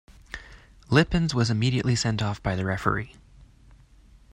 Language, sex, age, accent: English, male, 19-29, Canadian English